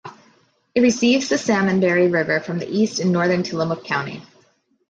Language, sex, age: English, female, 30-39